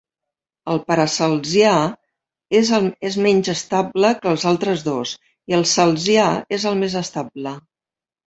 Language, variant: Catalan, Central